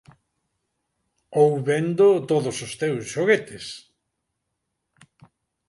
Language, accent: Galician, Central (gheada); Normativo (estándar)